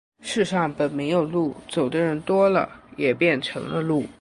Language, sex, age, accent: Chinese, male, under 19, 出生地：江西省